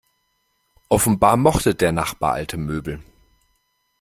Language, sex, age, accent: German, male, 40-49, Deutschland Deutsch